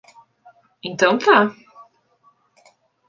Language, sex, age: Portuguese, female, 19-29